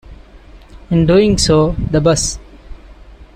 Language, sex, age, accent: English, male, 19-29, India and South Asia (India, Pakistan, Sri Lanka)